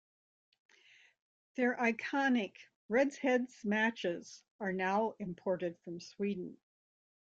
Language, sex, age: English, female, 70-79